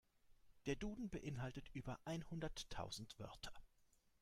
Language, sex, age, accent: German, male, 30-39, Deutschland Deutsch